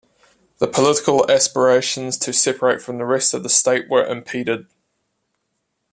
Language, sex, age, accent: English, male, 19-29, New Zealand English